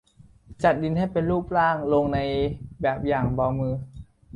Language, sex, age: Thai, male, 19-29